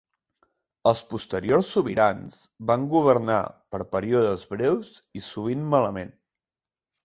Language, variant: Catalan, Central